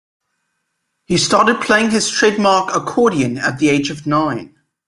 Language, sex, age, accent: English, male, 19-29, England English